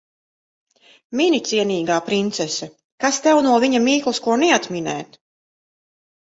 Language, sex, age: Latvian, female, 40-49